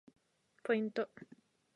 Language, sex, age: Japanese, female, under 19